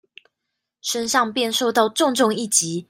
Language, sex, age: Chinese, female, 19-29